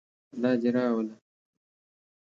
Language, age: English, 30-39